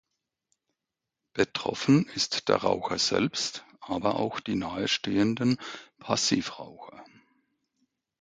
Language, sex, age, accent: German, male, 60-69, Deutschland Deutsch; Schweizerdeutsch